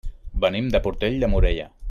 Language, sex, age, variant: Catalan, male, 40-49, Central